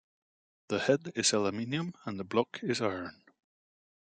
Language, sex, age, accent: English, male, 40-49, United States English